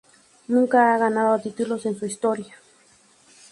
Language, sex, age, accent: Spanish, female, 19-29, México